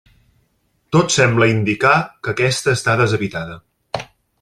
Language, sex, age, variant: Catalan, male, 30-39, Central